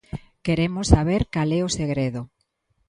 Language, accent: Galician, Normativo (estándar)